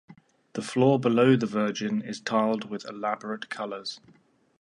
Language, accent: English, England English